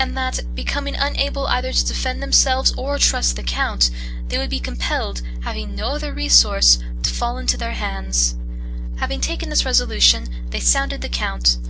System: none